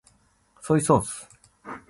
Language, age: Japanese, 40-49